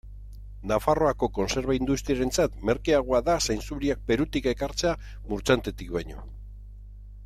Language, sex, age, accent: Basque, male, 50-59, Erdialdekoa edo Nafarra (Gipuzkoa, Nafarroa)